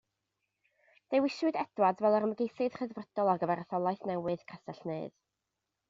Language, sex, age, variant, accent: Welsh, female, 19-29, North-Eastern Welsh, Y Deyrnas Unedig Cymraeg